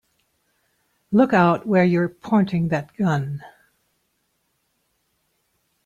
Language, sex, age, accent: English, female, 50-59, United States English